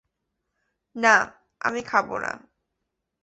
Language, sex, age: Bengali, female, 19-29